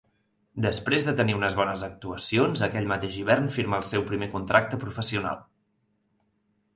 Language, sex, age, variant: Catalan, male, 19-29, Central